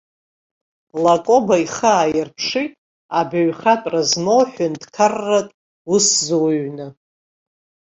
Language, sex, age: Abkhazian, female, 60-69